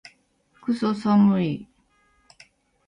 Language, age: Japanese, 30-39